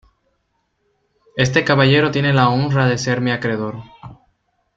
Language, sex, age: Spanish, male, 19-29